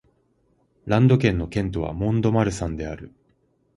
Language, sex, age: Japanese, male, 19-29